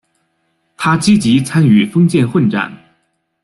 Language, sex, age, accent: Chinese, male, 30-39, 出生地：北京市